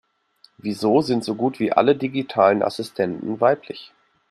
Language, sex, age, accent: German, male, 30-39, Deutschland Deutsch